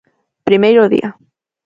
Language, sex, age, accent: Galician, female, 19-29, Central (gheada)